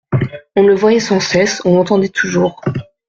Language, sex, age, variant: French, female, 19-29, Français de métropole